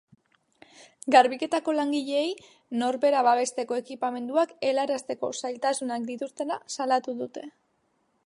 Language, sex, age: Basque, female, 19-29